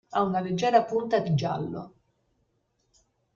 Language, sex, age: Italian, female, 60-69